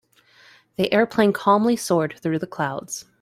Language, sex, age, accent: English, female, 30-39, United States English